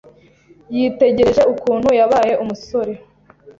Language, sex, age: Kinyarwanda, female, 19-29